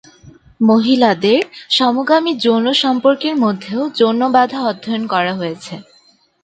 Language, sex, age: Bengali, female, 19-29